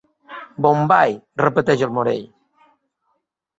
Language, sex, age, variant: Catalan, male, 50-59, Balear